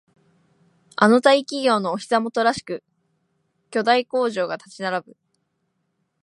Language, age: Japanese, 19-29